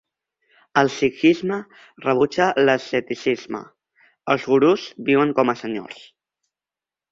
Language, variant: Catalan, Central